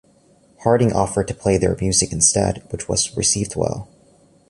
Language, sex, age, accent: English, male, 19-29, United States English